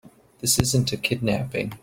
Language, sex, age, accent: English, male, 40-49, United States English